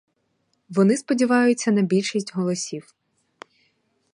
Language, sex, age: Ukrainian, female, 19-29